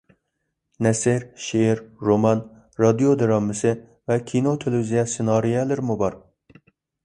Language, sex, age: Uyghur, male, 19-29